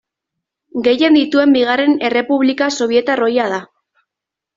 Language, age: Basque, 19-29